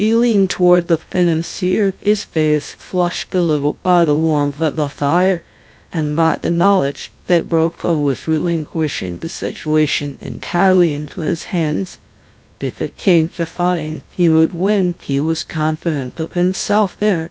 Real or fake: fake